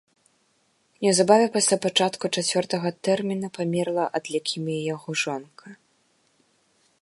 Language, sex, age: Belarusian, female, 19-29